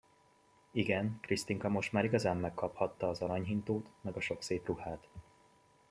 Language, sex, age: Hungarian, male, 19-29